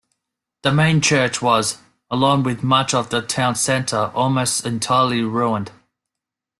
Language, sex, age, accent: English, male, 19-29, Australian English